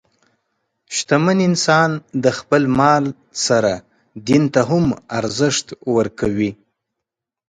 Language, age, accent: Pashto, 19-29, کندهارۍ لهجه